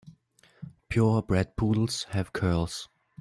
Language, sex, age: English, male, under 19